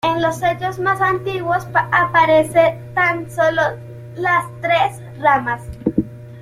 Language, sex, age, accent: Spanish, female, 30-39, Andino-Pacífico: Colombia, Perú, Ecuador, oeste de Bolivia y Venezuela andina